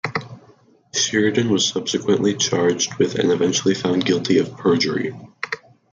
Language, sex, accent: English, male, United States English